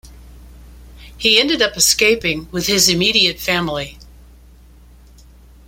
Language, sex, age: English, female, 70-79